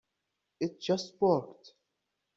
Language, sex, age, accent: English, male, 19-29, United States English